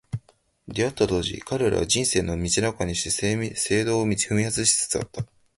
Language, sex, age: Japanese, male, under 19